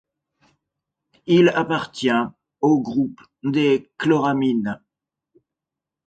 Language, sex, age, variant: French, male, 50-59, Français de métropole